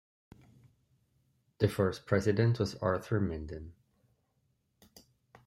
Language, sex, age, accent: English, male, 30-39, United States English